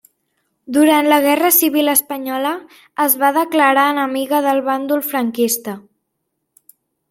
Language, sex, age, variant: Catalan, female, under 19, Central